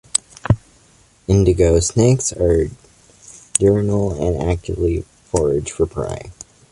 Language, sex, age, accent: English, male, under 19, United States English